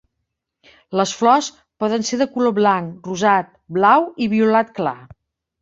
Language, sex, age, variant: Catalan, female, 50-59, Central